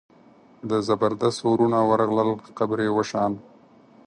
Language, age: Pashto, 19-29